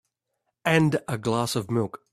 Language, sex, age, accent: English, male, 50-59, Australian English